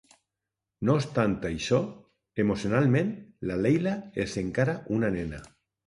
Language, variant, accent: Catalan, Alacantí, valencià